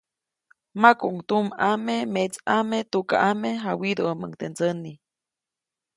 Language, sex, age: Copainalá Zoque, female, 19-29